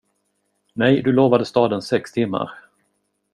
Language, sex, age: Swedish, male, 30-39